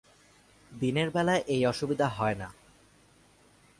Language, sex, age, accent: Bengali, male, 19-29, শুদ্ধ